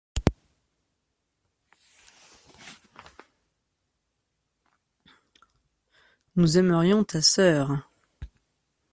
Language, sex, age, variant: French, male, 19-29, Français de métropole